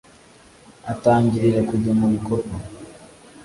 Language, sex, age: Kinyarwanda, male, 19-29